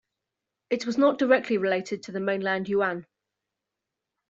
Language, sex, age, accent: English, female, 40-49, England English